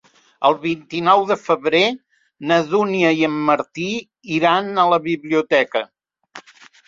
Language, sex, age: Catalan, male, 70-79